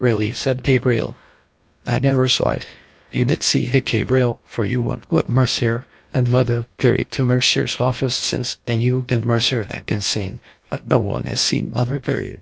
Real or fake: fake